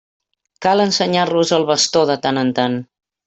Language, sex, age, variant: Catalan, female, 60-69, Central